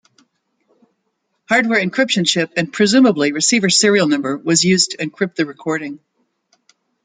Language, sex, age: English, female, 70-79